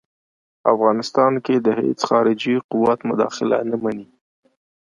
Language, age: Pashto, 30-39